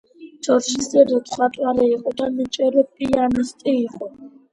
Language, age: Georgian, 30-39